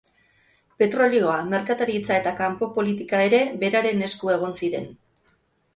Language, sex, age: Basque, female, 50-59